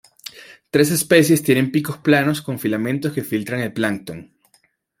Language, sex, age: Spanish, male, 19-29